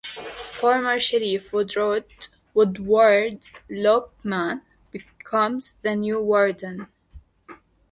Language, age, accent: English, 30-39, United States English